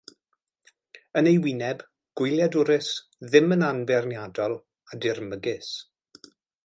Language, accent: Welsh, Y Deyrnas Unedig Cymraeg